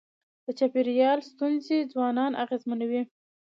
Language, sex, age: Pashto, female, under 19